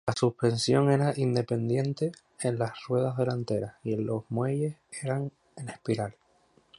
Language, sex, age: Spanish, male, 19-29